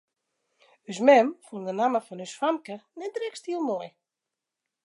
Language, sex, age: Western Frisian, female, 40-49